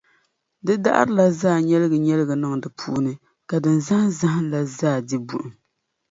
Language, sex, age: Dagbani, female, 30-39